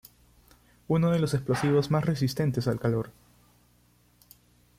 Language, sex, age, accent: Spanish, male, 19-29, Andino-Pacífico: Colombia, Perú, Ecuador, oeste de Bolivia y Venezuela andina